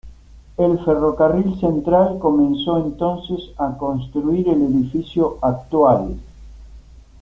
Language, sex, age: Spanish, male, 50-59